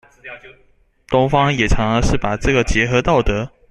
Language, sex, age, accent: Chinese, male, 19-29, 出生地：新北市